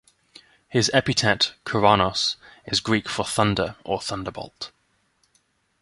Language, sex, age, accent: English, male, 19-29, England English